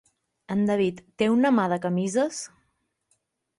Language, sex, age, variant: Catalan, female, 19-29, Central